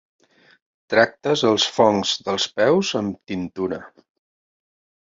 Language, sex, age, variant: Catalan, male, 40-49, Balear